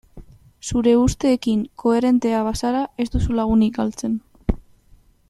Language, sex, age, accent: Basque, female, under 19, Mendebalekoa (Araba, Bizkaia, Gipuzkoako mendebaleko herri batzuk)